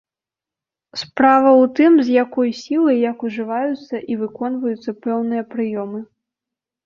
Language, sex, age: Belarusian, female, under 19